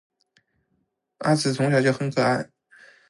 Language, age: Chinese, 19-29